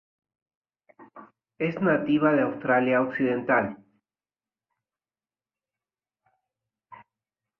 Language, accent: Spanish, Rioplatense: Argentina, Uruguay, este de Bolivia, Paraguay